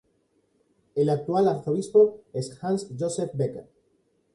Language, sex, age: Spanish, male, 40-49